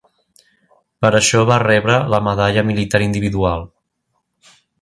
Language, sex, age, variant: Catalan, male, 19-29, Central